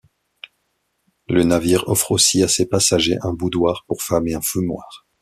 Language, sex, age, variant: French, male, 30-39, Français de métropole